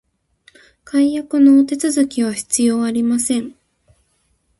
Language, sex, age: Japanese, female, 19-29